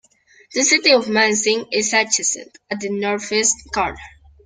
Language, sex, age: English, male, under 19